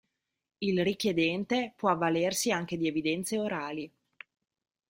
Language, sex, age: Italian, female, 30-39